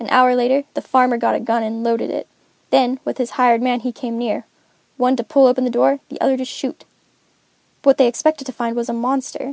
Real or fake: real